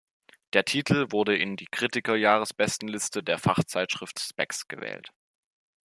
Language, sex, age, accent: German, male, 19-29, Deutschland Deutsch